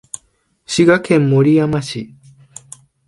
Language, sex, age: Japanese, male, 19-29